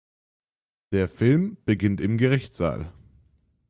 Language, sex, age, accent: German, male, under 19, Deutschland Deutsch; Österreichisches Deutsch